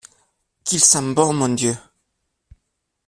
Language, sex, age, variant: French, male, 30-39, Français de métropole